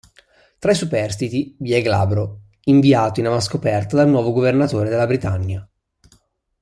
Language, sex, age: Italian, male, 19-29